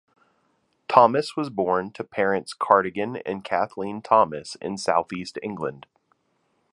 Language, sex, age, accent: English, male, 30-39, United States English